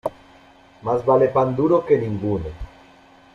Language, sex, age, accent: Spanish, male, 19-29, Andino-Pacífico: Colombia, Perú, Ecuador, oeste de Bolivia y Venezuela andina